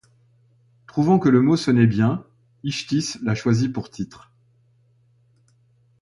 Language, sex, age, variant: French, male, 60-69, Français de métropole